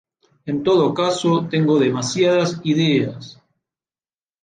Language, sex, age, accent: Spanish, male, 50-59, Rioplatense: Argentina, Uruguay, este de Bolivia, Paraguay